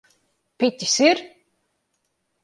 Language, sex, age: Latvian, female, 19-29